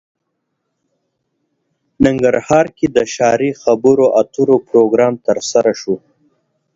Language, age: Pashto, 19-29